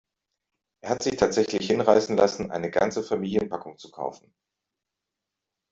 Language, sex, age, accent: German, male, 40-49, Deutschland Deutsch